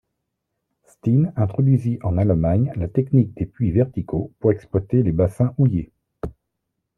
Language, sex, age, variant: French, male, 40-49, Français de métropole